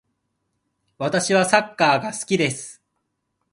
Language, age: Japanese, 19-29